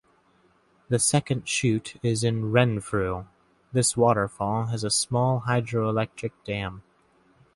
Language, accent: English, United States English